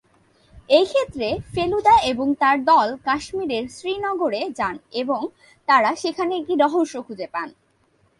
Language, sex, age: Bengali, female, 19-29